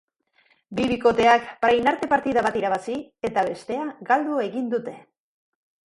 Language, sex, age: Basque, female, 50-59